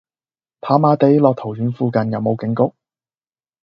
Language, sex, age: Cantonese, male, under 19